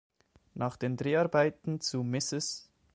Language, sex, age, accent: German, male, 19-29, Schweizerdeutsch